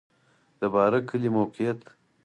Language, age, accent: Pashto, 19-29, معیاري پښتو